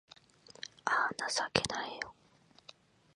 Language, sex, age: Japanese, female, 19-29